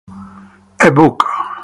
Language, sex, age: English, male, 60-69